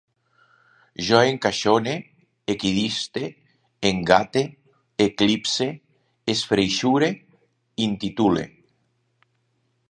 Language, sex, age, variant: Catalan, male, 50-59, Central